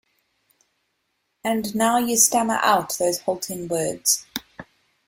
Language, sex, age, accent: English, female, 30-39, Southern African (South Africa, Zimbabwe, Namibia)